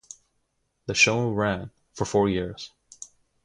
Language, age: English, 19-29